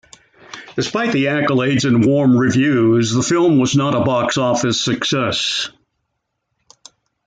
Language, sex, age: English, male, 80-89